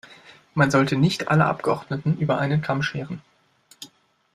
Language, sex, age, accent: German, male, 19-29, Deutschland Deutsch